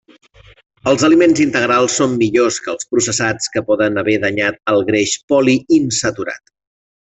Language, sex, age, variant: Catalan, male, 40-49, Central